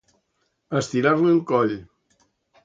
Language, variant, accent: Catalan, Central, central